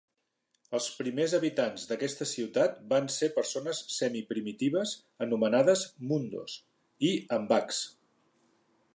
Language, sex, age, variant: Catalan, male, 50-59, Central